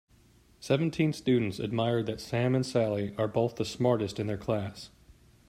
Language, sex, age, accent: English, male, 30-39, United States English